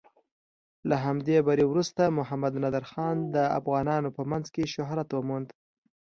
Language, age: Pashto, 19-29